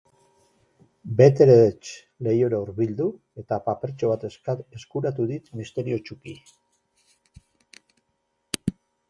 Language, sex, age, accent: Basque, male, 50-59, Erdialdekoa edo Nafarra (Gipuzkoa, Nafarroa)